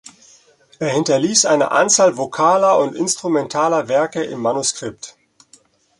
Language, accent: German, Deutschland Deutsch